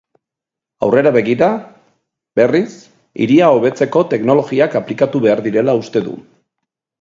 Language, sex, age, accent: Basque, male, 40-49, Erdialdekoa edo Nafarra (Gipuzkoa, Nafarroa)